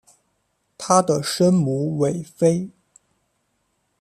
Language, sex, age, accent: Chinese, male, 19-29, 出生地：湖北省